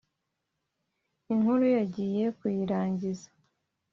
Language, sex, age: Kinyarwanda, female, 19-29